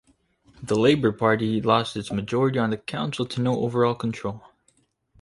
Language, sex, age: English, male, under 19